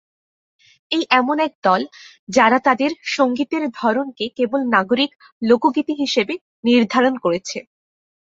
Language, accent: Bengali, প্রমিত বাংলা